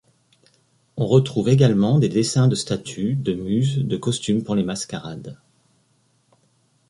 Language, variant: French, Français de métropole